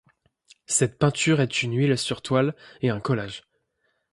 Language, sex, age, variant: French, male, 30-39, Français de métropole